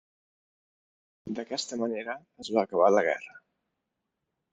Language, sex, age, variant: Catalan, male, 30-39, Balear